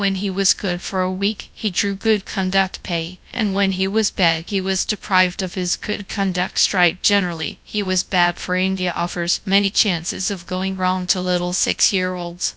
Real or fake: fake